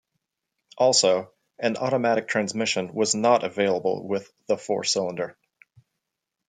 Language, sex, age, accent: English, male, 40-49, United States English